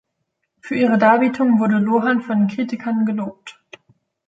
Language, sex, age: German, female, 19-29